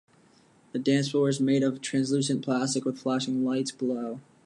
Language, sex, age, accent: English, male, 19-29, United States English